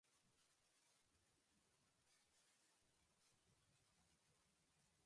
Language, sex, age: English, female, 19-29